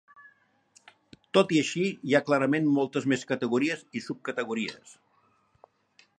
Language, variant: Catalan, Central